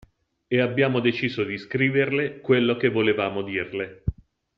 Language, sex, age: Italian, male, 50-59